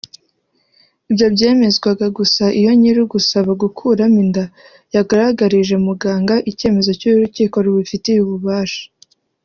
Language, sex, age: Kinyarwanda, male, 19-29